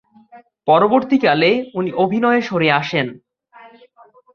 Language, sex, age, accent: Bengali, male, 19-29, Bangladeshi